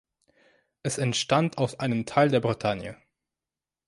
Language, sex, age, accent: German, male, 19-29, Französisch Deutsch